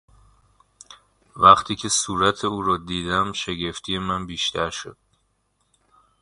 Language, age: Persian, 40-49